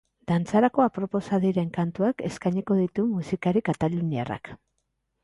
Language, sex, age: Basque, female, 40-49